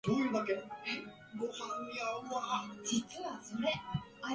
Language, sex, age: Japanese, female, 19-29